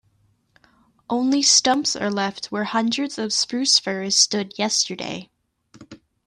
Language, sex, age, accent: English, female, 19-29, United States English